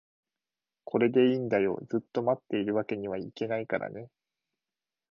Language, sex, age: Japanese, male, 19-29